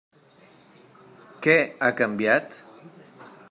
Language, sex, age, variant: Catalan, male, 50-59, Central